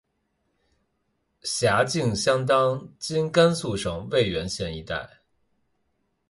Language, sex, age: Chinese, male, 19-29